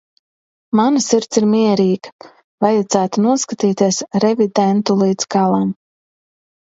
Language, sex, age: Latvian, female, 30-39